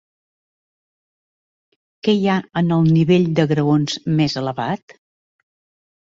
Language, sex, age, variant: Catalan, female, 60-69, Central